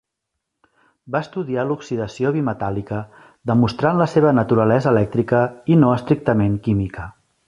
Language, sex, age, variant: Catalan, male, 40-49, Central